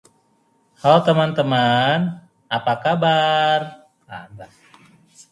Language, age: English, 70-79